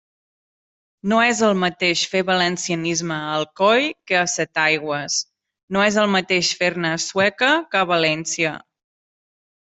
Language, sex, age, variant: Catalan, female, 40-49, Central